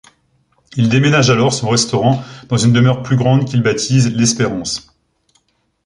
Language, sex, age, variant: French, male, 19-29, Français de métropole